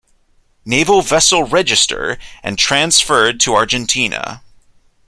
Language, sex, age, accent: English, male, 19-29, United States English